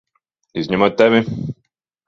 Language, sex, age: Latvian, male, 30-39